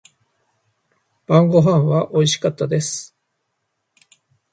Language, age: Japanese, 50-59